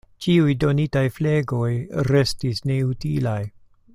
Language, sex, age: Esperanto, male, 70-79